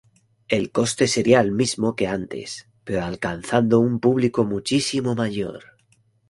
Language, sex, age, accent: Spanish, male, 30-39, España: Centro-Sur peninsular (Madrid, Toledo, Castilla-La Mancha)